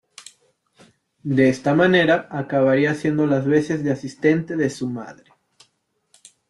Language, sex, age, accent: Spanish, male, 19-29, Andino-Pacífico: Colombia, Perú, Ecuador, oeste de Bolivia y Venezuela andina